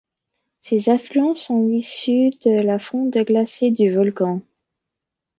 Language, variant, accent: French, Français d'Amérique du Nord, Français des États-Unis